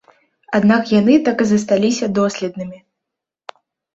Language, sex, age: Belarusian, female, under 19